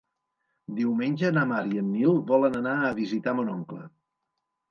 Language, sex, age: Catalan, male, 80-89